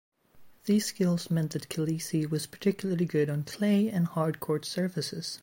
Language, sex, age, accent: English, female, 30-39, United States English